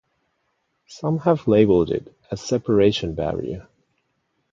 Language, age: English, 40-49